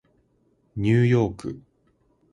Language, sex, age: Japanese, male, 19-29